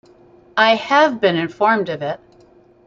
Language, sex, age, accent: English, female, 60-69, United States English